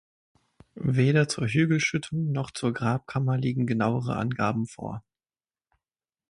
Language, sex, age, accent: German, male, 19-29, Deutschland Deutsch